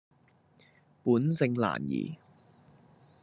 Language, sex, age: Cantonese, male, 19-29